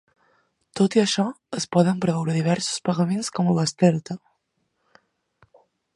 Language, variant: Catalan, Balear